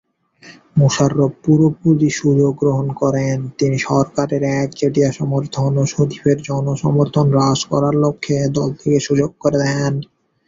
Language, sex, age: Bengali, male, 19-29